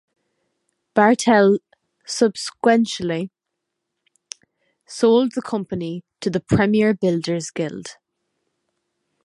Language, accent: English, Irish English